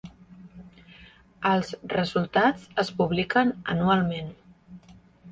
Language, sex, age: Catalan, female, 40-49